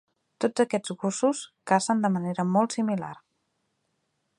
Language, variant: Catalan, Central